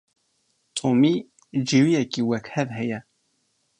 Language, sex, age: Kurdish, male, 30-39